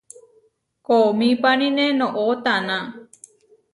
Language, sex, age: Huarijio, female, 19-29